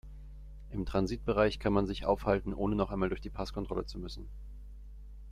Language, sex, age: German, male, 19-29